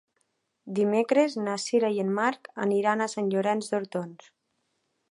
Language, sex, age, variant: Catalan, female, 19-29, Nord-Occidental